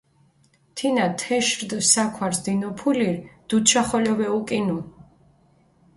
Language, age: Mingrelian, 40-49